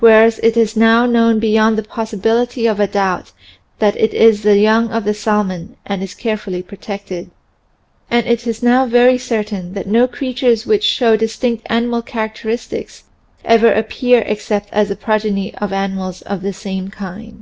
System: none